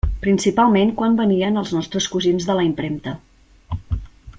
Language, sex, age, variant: Catalan, female, 40-49, Central